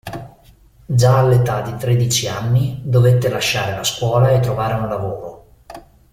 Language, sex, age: Italian, male, 40-49